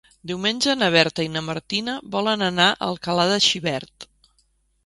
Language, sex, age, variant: Catalan, female, 40-49, Central